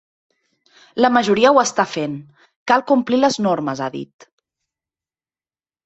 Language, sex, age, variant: Catalan, female, 30-39, Central